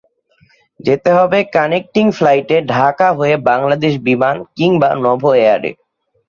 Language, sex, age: Bengali, male, 19-29